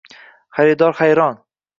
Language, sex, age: Uzbek, male, 19-29